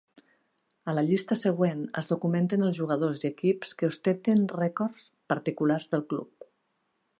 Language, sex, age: Catalan, female, 50-59